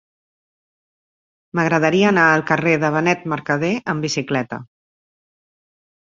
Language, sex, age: Catalan, female, 50-59